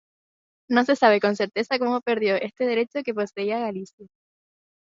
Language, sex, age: Spanish, female, 19-29